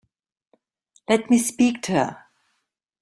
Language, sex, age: English, female, 40-49